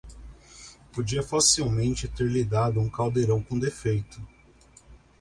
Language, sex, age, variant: Portuguese, male, 40-49, Portuguese (Brasil)